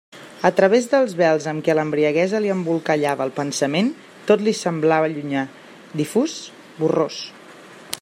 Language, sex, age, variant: Catalan, female, 30-39, Central